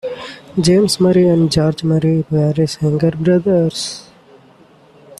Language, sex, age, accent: English, male, 19-29, India and South Asia (India, Pakistan, Sri Lanka)